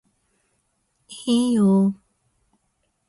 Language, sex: Japanese, female